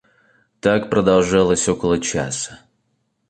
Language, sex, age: Russian, male, 19-29